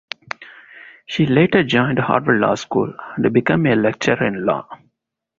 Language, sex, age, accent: English, male, 30-39, India and South Asia (India, Pakistan, Sri Lanka)